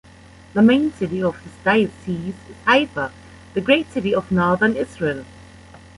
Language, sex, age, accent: English, female, 40-49, England English